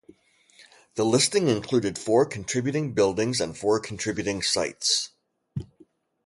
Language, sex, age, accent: English, male, 50-59, United States English